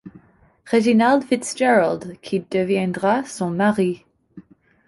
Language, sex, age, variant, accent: French, female, 19-29, Français d'Amérique du Nord, Français du Canada